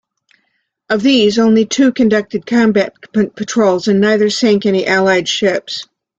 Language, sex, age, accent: English, female, 70-79, United States English